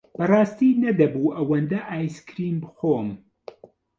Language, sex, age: Central Kurdish, male, 40-49